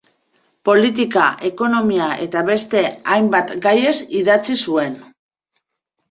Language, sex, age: Basque, female, 40-49